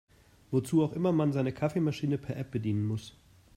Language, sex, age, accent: German, male, 30-39, Deutschland Deutsch